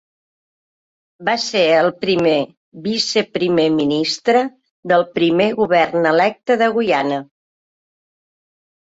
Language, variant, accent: Catalan, Central, Empordanès